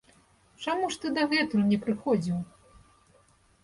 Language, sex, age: Belarusian, female, 30-39